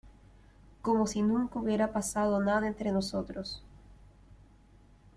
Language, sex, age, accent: Spanish, female, 19-29, Andino-Pacífico: Colombia, Perú, Ecuador, oeste de Bolivia y Venezuela andina